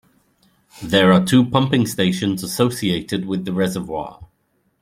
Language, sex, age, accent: English, male, 30-39, England English